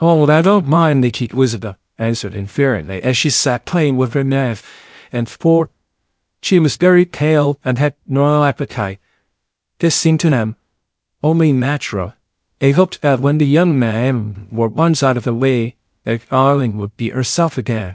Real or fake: fake